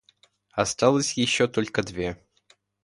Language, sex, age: Russian, male, under 19